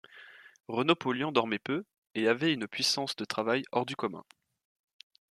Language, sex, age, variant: French, male, 19-29, Français de métropole